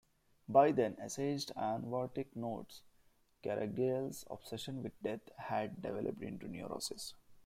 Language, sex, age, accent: English, male, 30-39, India and South Asia (India, Pakistan, Sri Lanka)